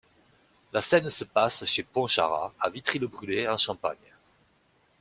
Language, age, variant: French, 30-39, Français de métropole